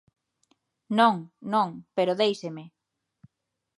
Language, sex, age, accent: Galician, female, 40-49, Atlántico (seseo e gheada)